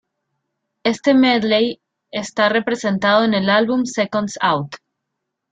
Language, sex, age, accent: Spanish, female, 19-29, Caribe: Cuba, Venezuela, Puerto Rico, República Dominicana, Panamá, Colombia caribeña, México caribeño, Costa del golfo de México